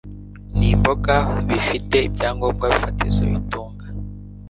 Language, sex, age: Kinyarwanda, male, under 19